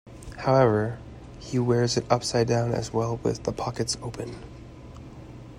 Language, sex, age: English, male, 19-29